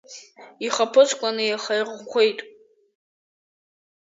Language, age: Abkhazian, under 19